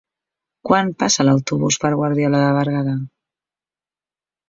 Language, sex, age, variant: Catalan, female, 40-49, Central